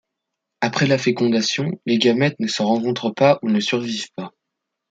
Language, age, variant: French, 19-29, Français de métropole